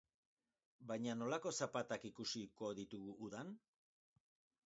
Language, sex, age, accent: Basque, male, 60-69, Mendebalekoa (Araba, Bizkaia, Gipuzkoako mendebaleko herri batzuk)